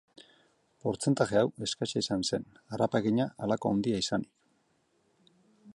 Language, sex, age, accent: Basque, male, 40-49, Mendebalekoa (Araba, Bizkaia, Gipuzkoako mendebaleko herri batzuk)